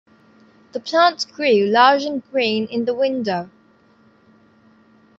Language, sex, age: English, female, under 19